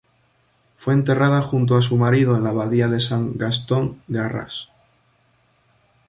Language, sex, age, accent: Spanish, male, 19-29, España: Norte peninsular (Asturias, Castilla y León, Cantabria, País Vasco, Navarra, Aragón, La Rioja, Guadalajara, Cuenca)